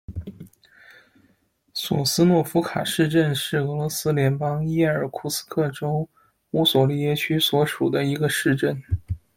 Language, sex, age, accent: Chinese, male, 30-39, 出生地：北京市